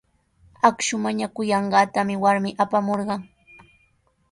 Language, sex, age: Sihuas Ancash Quechua, female, 19-29